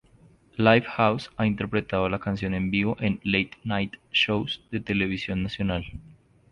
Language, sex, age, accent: Spanish, male, 19-29, Andino-Pacífico: Colombia, Perú, Ecuador, oeste de Bolivia y Venezuela andina